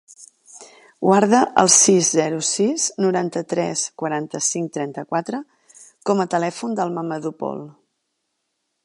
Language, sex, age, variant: Catalan, female, 40-49, Central